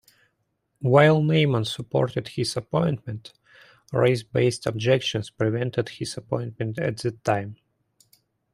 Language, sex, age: English, male, 19-29